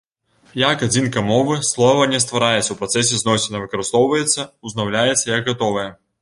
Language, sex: Belarusian, male